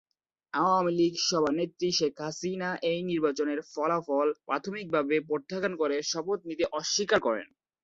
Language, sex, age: Bengali, male, under 19